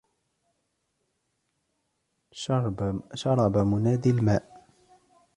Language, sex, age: Arabic, male, 19-29